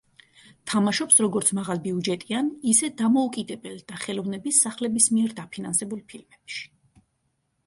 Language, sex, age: Georgian, female, 30-39